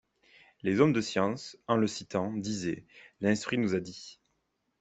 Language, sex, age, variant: French, male, 19-29, Français de métropole